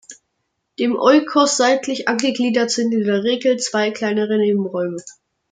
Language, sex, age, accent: German, male, under 19, Deutschland Deutsch